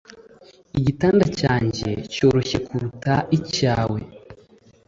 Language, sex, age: Kinyarwanda, male, 19-29